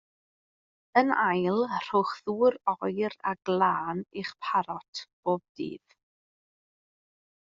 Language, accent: Welsh, Y Deyrnas Unedig Cymraeg